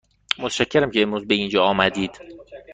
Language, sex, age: Persian, male, 19-29